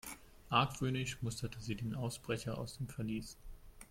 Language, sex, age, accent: German, male, 19-29, Deutschland Deutsch